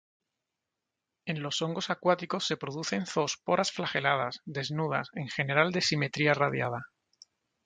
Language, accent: Spanish, España: Sur peninsular (Andalucia, Extremadura, Murcia)